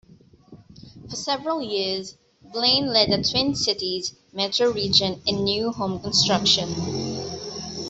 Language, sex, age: English, female, 19-29